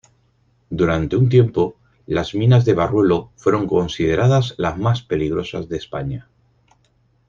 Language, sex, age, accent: Spanish, male, 50-59, España: Norte peninsular (Asturias, Castilla y León, Cantabria, País Vasco, Navarra, Aragón, La Rioja, Guadalajara, Cuenca)